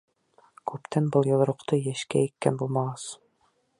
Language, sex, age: Bashkir, male, 30-39